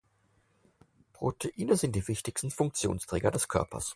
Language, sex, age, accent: German, male, 30-39, Deutschland Deutsch